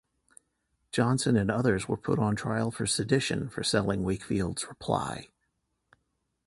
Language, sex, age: English, male, 40-49